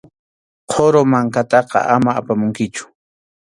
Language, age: Arequipa-La Unión Quechua, 30-39